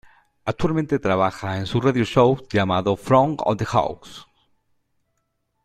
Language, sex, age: Spanish, male, 40-49